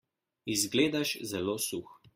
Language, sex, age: Slovenian, male, 19-29